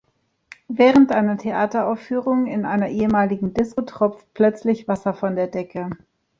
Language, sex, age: German, female, 40-49